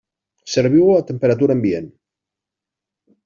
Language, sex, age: Catalan, male, 40-49